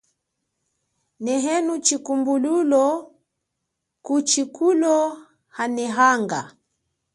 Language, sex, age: Chokwe, female, 30-39